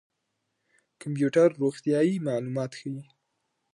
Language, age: Pashto, 19-29